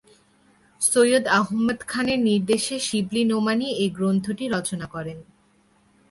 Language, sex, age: Bengali, female, 19-29